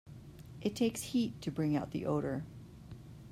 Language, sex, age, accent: English, female, 50-59, United States English